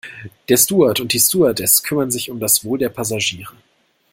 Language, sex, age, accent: German, male, 19-29, Deutschland Deutsch